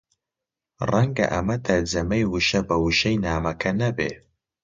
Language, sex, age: Central Kurdish, male, 19-29